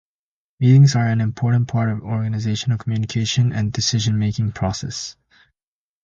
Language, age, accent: English, under 19, United States English